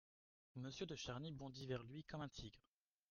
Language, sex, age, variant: French, male, 19-29, Français de métropole